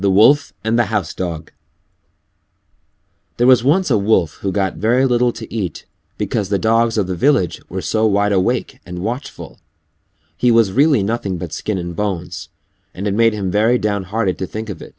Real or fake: real